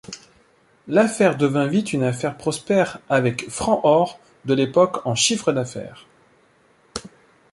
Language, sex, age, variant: French, male, 40-49, Français de métropole